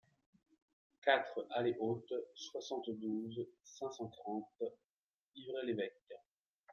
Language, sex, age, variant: French, male, 30-39, Français de métropole